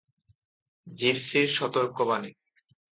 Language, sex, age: Bengali, male, 19-29